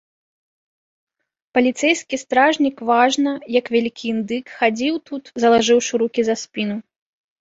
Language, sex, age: Belarusian, female, 19-29